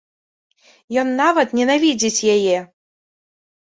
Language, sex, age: Belarusian, female, 19-29